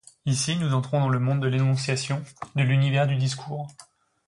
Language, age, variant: French, 19-29, Français de métropole